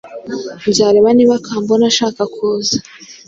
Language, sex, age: Kinyarwanda, female, 19-29